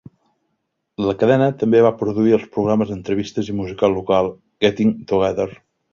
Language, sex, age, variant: Catalan, male, 30-39, Central